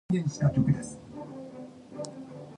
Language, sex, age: English, female, 19-29